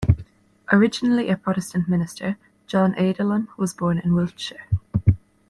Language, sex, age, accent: English, female, 19-29, Irish English